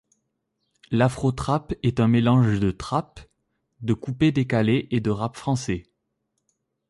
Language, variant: French, Français de métropole